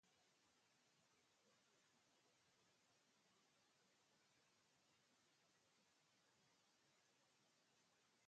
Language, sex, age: Spanish, male, under 19